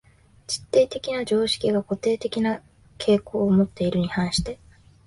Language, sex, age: Japanese, female, 19-29